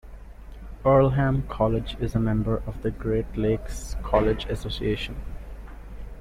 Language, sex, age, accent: English, male, 19-29, India and South Asia (India, Pakistan, Sri Lanka)